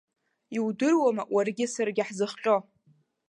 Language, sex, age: Abkhazian, female, 19-29